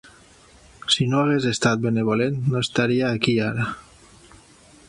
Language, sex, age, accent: Catalan, male, 40-49, valencià